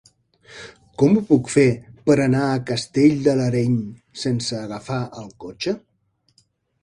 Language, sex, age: Catalan, male, 50-59